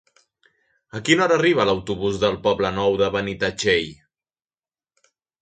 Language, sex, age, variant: Catalan, male, 30-39, Central